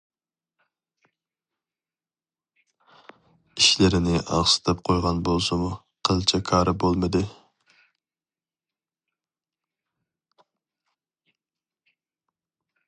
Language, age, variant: Uyghur, 19-29, ئۇيغۇر تىلى